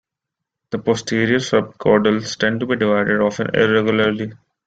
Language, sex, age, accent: English, male, 19-29, India and South Asia (India, Pakistan, Sri Lanka)